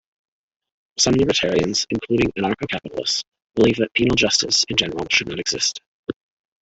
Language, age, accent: English, 30-39, Canadian English